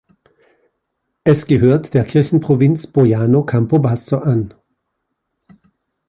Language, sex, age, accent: German, male, 50-59, Österreichisches Deutsch